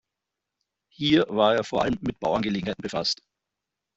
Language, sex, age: German, male, 50-59